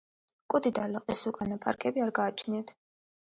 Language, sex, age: Georgian, female, 19-29